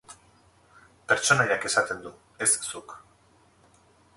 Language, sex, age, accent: Basque, male, 50-59, Erdialdekoa edo Nafarra (Gipuzkoa, Nafarroa)